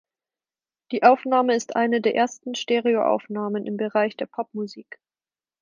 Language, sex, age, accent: German, female, 19-29, Deutschland Deutsch